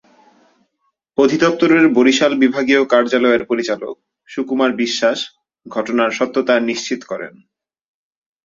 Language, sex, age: Bengali, male, 19-29